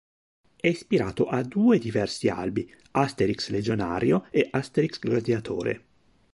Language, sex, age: Italian, male, 30-39